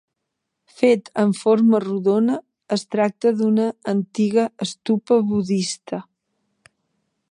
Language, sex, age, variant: Catalan, female, 50-59, Central